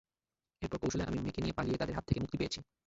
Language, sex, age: Bengali, male, 19-29